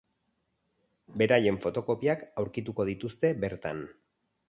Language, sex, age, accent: Basque, male, 40-49, Erdialdekoa edo Nafarra (Gipuzkoa, Nafarroa)